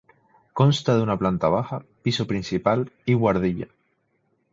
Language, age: Spanish, 19-29